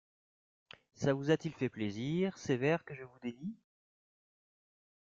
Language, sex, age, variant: French, male, 30-39, Français de métropole